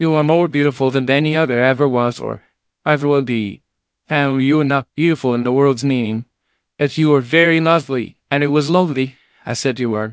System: TTS, VITS